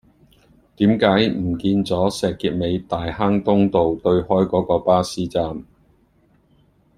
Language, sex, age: Cantonese, male, 50-59